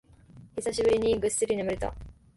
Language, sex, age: Japanese, female, under 19